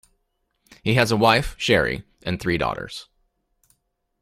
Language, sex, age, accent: English, male, 40-49, United States English